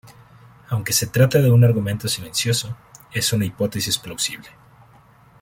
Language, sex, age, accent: Spanish, male, 30-39, México